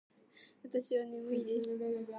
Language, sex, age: Japanese, female, 19-29